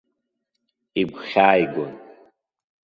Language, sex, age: Abkhazian, male, under 19